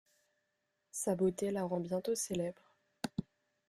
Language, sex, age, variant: French, female, under 19, Français de métropole